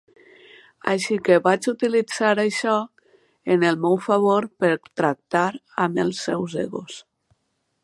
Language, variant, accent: Catalan, Valencià septentrional, valencià